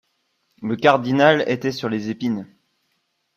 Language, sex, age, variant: French, male, 19-29, Français de métropole